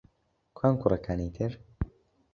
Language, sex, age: Central Kurdish, male, 19-29